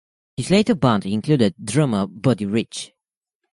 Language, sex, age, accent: English, male, under 19, United States English